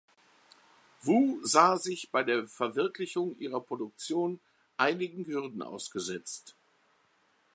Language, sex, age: German, male, 60-69